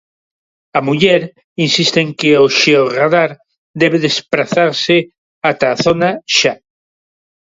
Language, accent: Galician, Neofalante